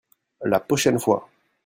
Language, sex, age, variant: French, male, 19-29, Français de métropole